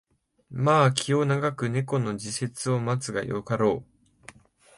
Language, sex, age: Japanese, male, 19-29